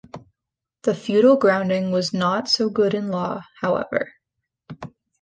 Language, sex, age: English, female, 19-29